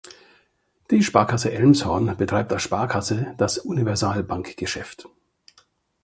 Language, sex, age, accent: German, male, 50-59, Deutschland Deutsch